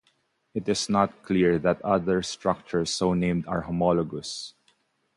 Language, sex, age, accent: English, male, 19-29, Filipino